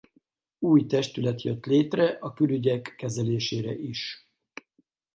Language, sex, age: Hungarian, male, 50-59